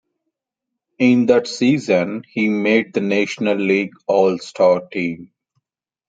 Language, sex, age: English, male, 30-39